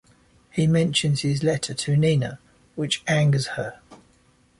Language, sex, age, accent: English, male, 30-39, England English